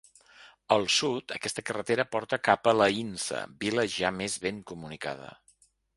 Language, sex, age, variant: Catalan, male, 50-59, Central